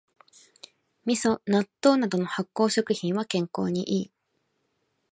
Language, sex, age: Japanese, female, 19-29